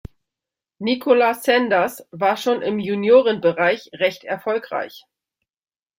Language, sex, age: German, female, 30-39